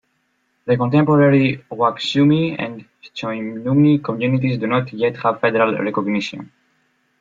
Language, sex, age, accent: English, male, 19-29, United States English